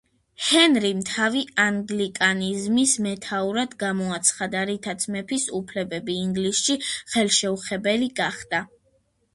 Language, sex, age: Georgian, female, under 19